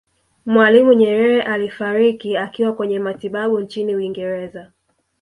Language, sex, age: Swahili, female, 19-29